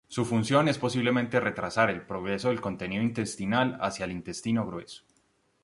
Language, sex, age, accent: Spanish, male, 19-29, Andino-Pacífico: Colombia, Perú, Ecuador, oeste de Bolivia y Venezuela andina